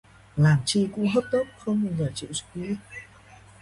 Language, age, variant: Vietnamese, 19-29, Hà Nội